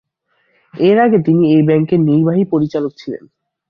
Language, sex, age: Bengali, male, 19-29